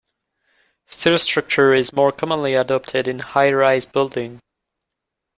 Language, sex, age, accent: English, male, 19-29, United States English